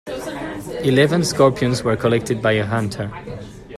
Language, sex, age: English, male, 19-29